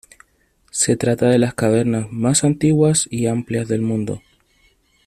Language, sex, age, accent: Spanish, male, 30-39, Chileno: Chile, Cuyo